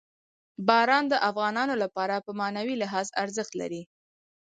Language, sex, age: Pashto, female, 19-29